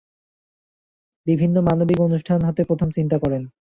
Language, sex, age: Bengali, male, 19-29